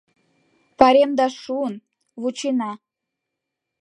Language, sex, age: Mari, female, under 19